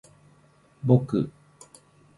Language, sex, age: Japanese, male, 19-29